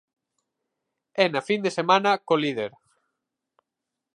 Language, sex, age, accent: Galician, male, 19-29, Central (gheada)